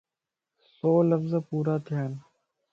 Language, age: Lasi, 19-29